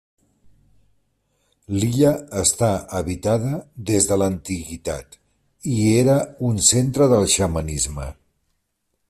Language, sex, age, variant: Catalan, male, 60-69, Central